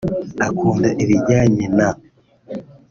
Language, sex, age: Kinyarwanda, male, 19-29